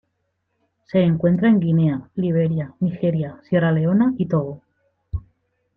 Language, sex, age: Spanish, female, 30-39